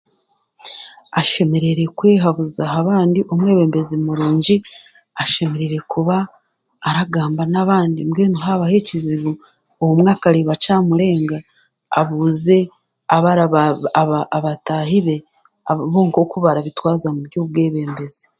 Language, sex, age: Chiga, female, 40-49